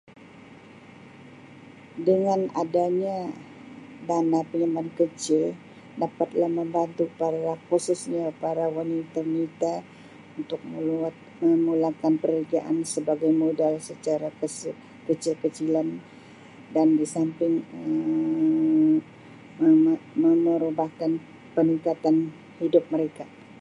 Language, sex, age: Sabah Malay, female, 60-69